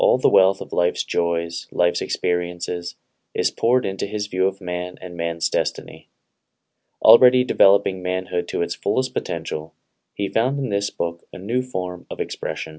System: none